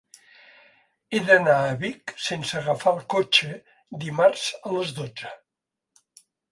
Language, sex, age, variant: Catalan, male, 70-79, Central